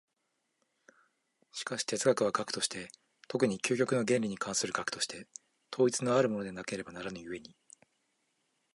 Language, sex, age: Japanese, male, 19-29